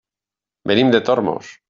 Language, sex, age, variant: Catalan, male, 40-49, Nord-Occidental